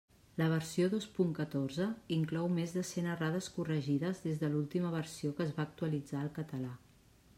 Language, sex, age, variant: Catalan, female, 40-49, Central